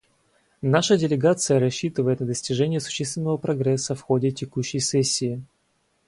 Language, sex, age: Russian, male, 19-29